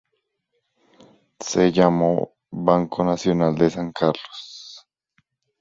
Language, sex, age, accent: Spanish, male, 19-29, Andino-Pacífico: Colombia, Perú, Ecuador, oeste de Bolivia y Venezuela andina